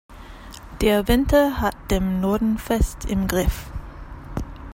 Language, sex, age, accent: German, female, 30-39, Amerikanisches Deutsch